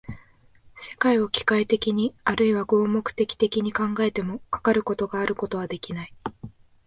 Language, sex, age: Japanese, female, 19-29